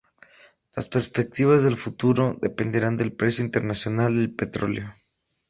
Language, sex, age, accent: Spanish, male, 19-29, México